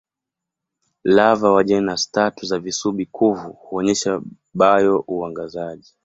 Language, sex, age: Swahili, male, 19-29